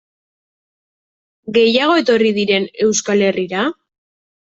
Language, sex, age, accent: Basque, female, 19-29, Mendebalekoa (Araba, Bizkaia, Gipuzkoako mendebaleko herri batzuk)